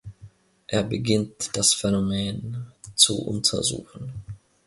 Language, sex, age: German, male, 30-39